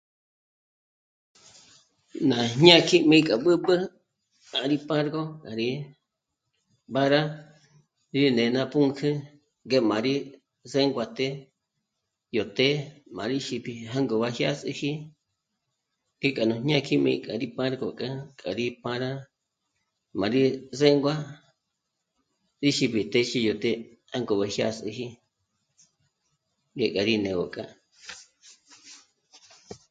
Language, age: Michoacán Mazahua, 19-29